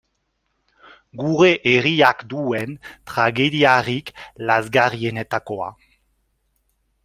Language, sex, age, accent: Basque, male, 40-49, Nafar-lapurtarra edo Zuberotarra (Lapurdi, Nafarroa Beherea, Zuberoa)